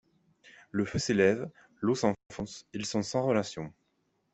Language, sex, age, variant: French, male, 19-29, Français de métropole